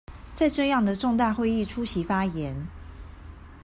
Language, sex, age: Chinese, female, 30-39